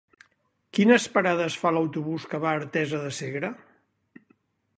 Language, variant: Catalan, Central